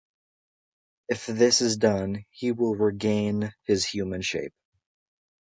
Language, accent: English, United States English